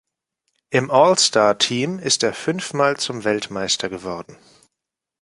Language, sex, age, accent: German, male, 19-29, Deutschland Deutsch